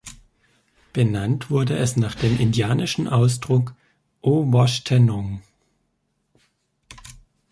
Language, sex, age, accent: German, male, 30-39, Deutschland Deutsch